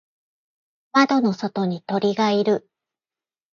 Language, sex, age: Japanese, female, 50-59